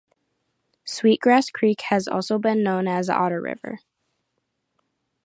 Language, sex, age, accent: English, female, under 19, United States English